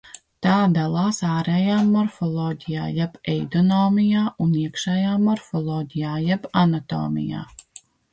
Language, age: Latvian, 30-39